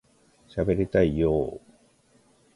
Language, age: Japanese, 50-59